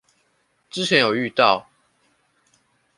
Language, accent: Chinese, 出生地：臺北市